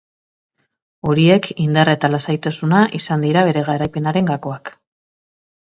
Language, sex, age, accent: Basque, female, 30-39, Mendebalekoa (Araba, Bizkaia, Gipuzkoako mendebaleko herri batzuk)